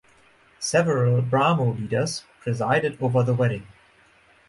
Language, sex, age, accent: English, male, 19-29, German Accent